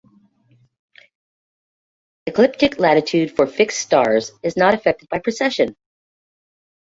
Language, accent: English, United States English